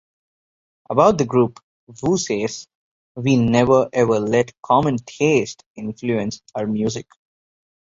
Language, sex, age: English, male, 19-29